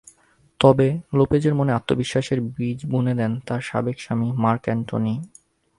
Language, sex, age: Bengali, male, 19-29